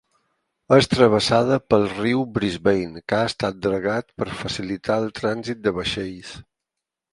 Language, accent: Catalan, mallorquí